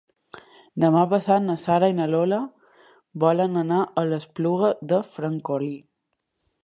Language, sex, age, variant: Catalan, female, 19-29, Balear